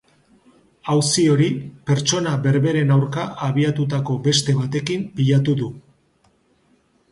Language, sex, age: Basque, male, 50-59